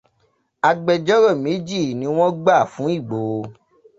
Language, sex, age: Yoruba, male, 19-29